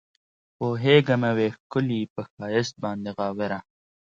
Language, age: Pashto, 19-29